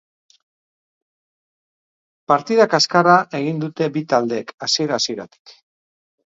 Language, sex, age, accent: Basque, male, 50-59, Mendebalekoa (Araba, Bizkaia, Gipuzkoako mendebaleko herri batzuk)